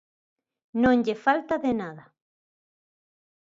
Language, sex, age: Galician, female, 50-59